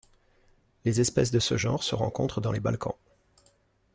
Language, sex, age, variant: French, male, 40-49, Français de métropole